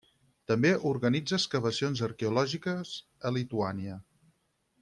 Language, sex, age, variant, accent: Catalan, male, 50-59, Central, central